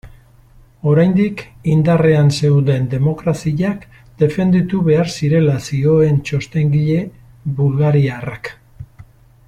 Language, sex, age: Basque, male, 60-69